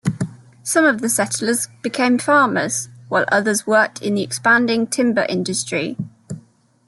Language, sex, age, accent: English, female, 19-29, England English